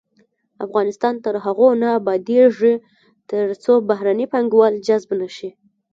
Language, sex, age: Pashto, female, 19-29